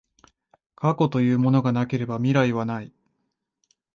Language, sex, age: Japanese, male, 19-29